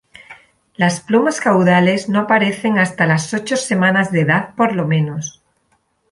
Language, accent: Spanish, España: Sur peninsular (Andalucia, Extremadura, Murcia)